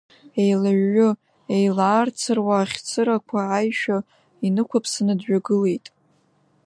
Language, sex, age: Abkhazian, female, under 19